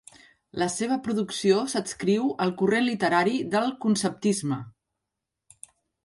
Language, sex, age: Catalan, female, 50-59